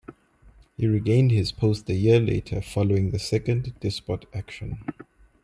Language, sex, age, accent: English, male, 19-29, Southern African (South Africa, Zimbabwe, Namibia)